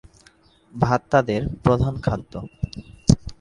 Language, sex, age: Bengali, male, 19-29